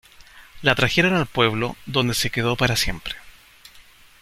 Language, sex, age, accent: Spanish, male, 40-49, Chileno: Chile, Cuyo